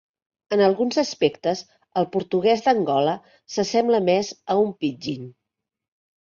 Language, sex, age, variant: Catalan, female, 50-59, Central